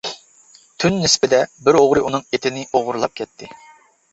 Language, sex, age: Uyghur, male, 40-49